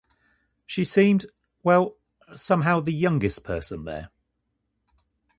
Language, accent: English, England English